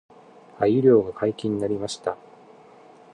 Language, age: Japanese, 30-39